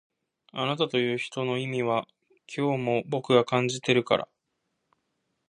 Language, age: Japanese, 19-29